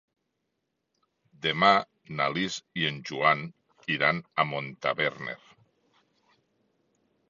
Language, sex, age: Catalan, male, 50-59